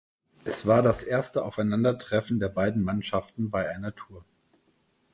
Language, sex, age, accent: German, male, 50-59, Deutschland Deutsch